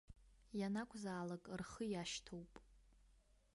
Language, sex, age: Abkhazian, female, 19-29